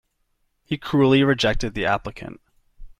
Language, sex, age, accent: English, male, 19-29, Canadian English